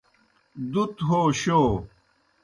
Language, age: Kohistani Shina, 60-69